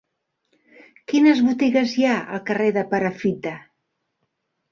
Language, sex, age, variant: Catalan, female, 50-59, Central